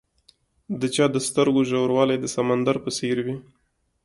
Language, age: Pashto, 19-29